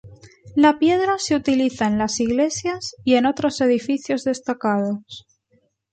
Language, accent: Spanish, España: Centro-Sur peninsular (Madrid, Toledo, Castilla-La Mancha)